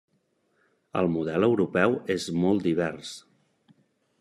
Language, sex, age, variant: Catalan, male, 40-49, Nord-Occidental